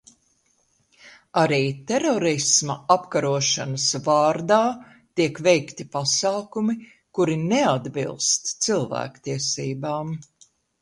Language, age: Latvian, 80-89